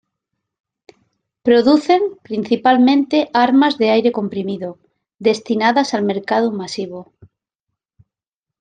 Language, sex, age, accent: Spanish, female, 40-49, España: Centro-Sur peninsular (Madrid, Toledo, Castilla-La Mancha)